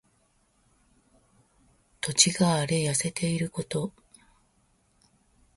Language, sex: Japanese, female